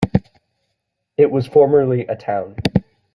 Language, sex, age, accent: English, male, 19-29, United States English